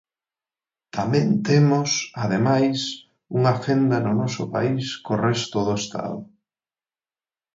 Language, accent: Galician, Central (gheada)